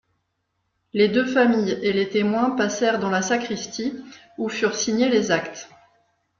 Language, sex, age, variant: French, female, 40-49, Français de métropole